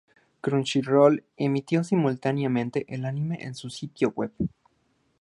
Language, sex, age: Spanish, male, 19-29